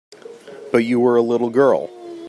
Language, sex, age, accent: English, male, 19-29, United States English